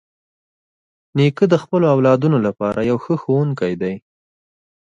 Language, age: Pashto, 19-29